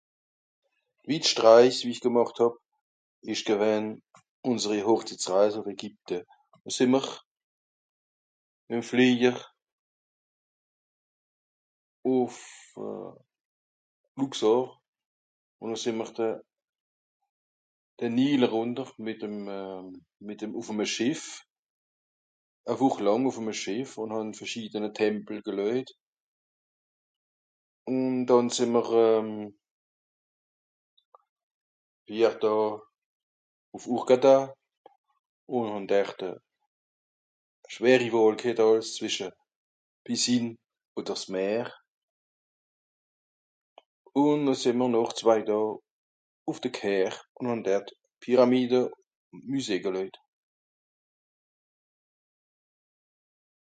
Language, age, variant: Swiss German, 40-49, Nordniederàlemmànisch (Rishoffe, Zàwere, Bùsswìller, Hawenau, Brüemt, Stroossbùri, Molse, Dàmbàch, Schlettstàtt, Pfàlzbùri usw.)